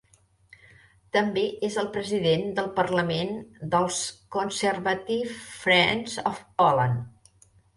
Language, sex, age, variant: Catalan, female, 60-69, Central